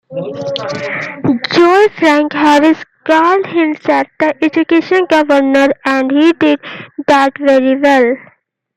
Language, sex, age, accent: English, female, 19-29, United States English